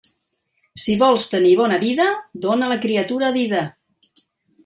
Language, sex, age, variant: Catalan, female, 60-69, Central